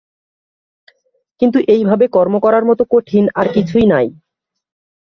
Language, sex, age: Bengali, male, 19-29